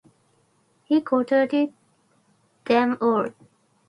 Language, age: English, 19-29